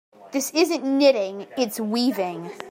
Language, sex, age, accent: English, male, 60-69, United States English